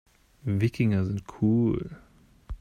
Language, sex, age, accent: German, male, 40-49, Deutschland Deutsch